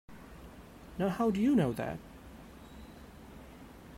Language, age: English, 30-39